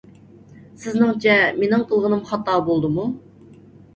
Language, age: Uyghur, 30-39